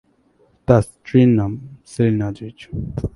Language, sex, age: Bengali, male, under 19